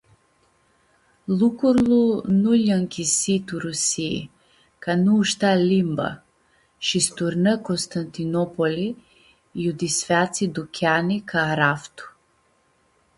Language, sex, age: Aromanian, female, 30-39